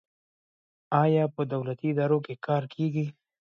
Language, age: Pashto, 19-29